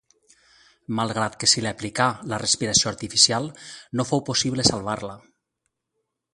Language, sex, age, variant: Catalan, male, 40-49, Valencià meridional